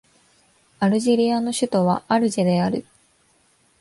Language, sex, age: Japanese, female, 19-29